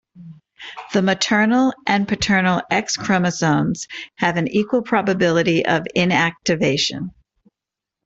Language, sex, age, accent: English, female, 50-59, United States English